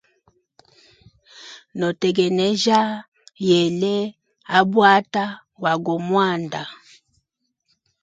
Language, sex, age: Hemba, female, 30-39